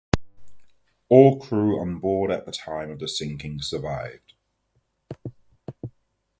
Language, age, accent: English, 40-49, England English